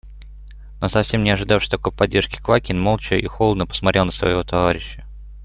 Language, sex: Russian, male